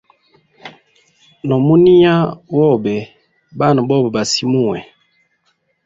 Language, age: Hemba, 19-29